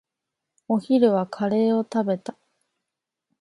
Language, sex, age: Japanese, female, 19-29